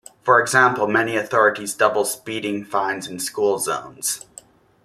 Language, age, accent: English, 19-29, United States English